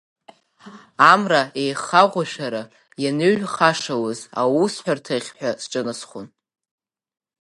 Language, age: Abkhazian, under 19